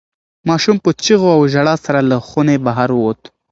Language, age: Pashto, 19-29